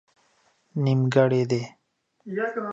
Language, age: Pashto, 19-29